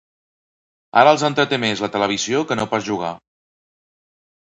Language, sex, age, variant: Catalan, male, 40-49, Central